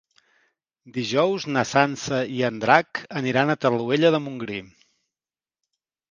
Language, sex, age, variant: Catalan, male, 40-49, Central